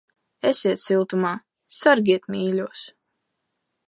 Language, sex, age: Latvian, female, under 19